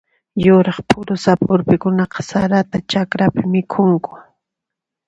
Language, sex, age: Puno Quechua, female, 40-49